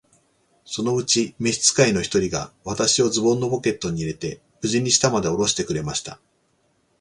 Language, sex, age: Japanese, male, 40-49